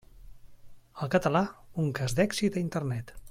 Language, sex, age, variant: Catalan, male, 40-49, Central